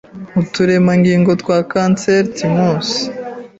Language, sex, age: Kinyarwanda, female, 30-39